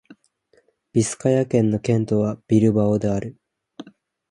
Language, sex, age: Japanese, male, 19-29